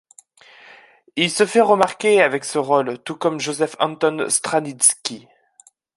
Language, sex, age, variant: French, male, 19-29, Français de métropole